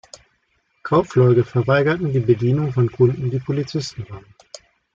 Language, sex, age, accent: German, male, 40-49, Deutschland Deutsch